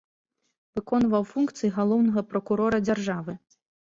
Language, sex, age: Belarusian, female, 19-29